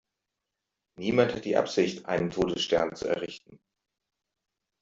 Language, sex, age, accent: German, male, 40-49, Deutschland Deutsch